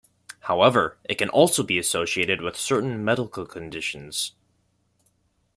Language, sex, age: English, male, under 19